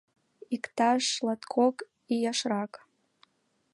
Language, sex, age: Mari, female, 19-29